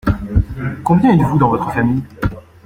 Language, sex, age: French, male, 19-29